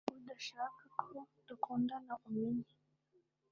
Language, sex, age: Kinyarwanda, female, under 19